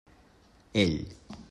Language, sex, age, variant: Catalan, male, 30-39, Central